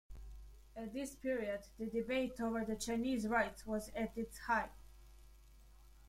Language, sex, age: English, female, under 19